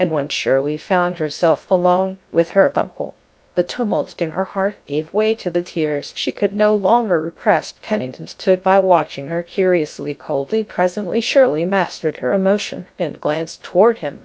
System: TTS, GlowTTS